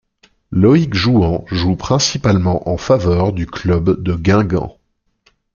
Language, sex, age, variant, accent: French, male, 30-39, Français d'Europe, Français de Suisse